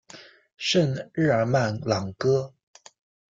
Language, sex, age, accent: Chinese, male, 40-49, 出生地：上海市